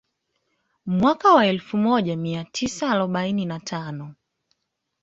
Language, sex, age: Swahili, female, 19-29